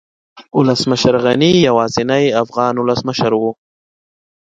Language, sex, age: Pashto, male, 19-29